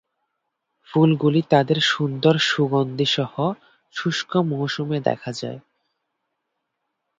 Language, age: Bengali, 19-29